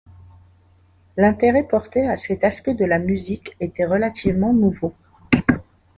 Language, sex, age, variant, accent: French, female, 40-49, Français du nord de l'Afrique, Français du Maroc